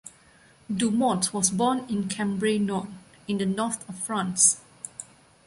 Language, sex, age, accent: English, female, 30-39, Malaysian English